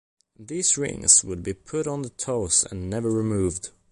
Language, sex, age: English, male, under 19